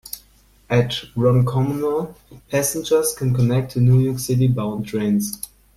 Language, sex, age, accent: English, male, under 19, United States English